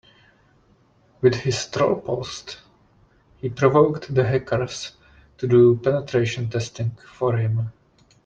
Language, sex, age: English, male, 30-39